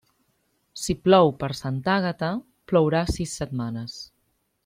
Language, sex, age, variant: Catalan, female, 30-39, Central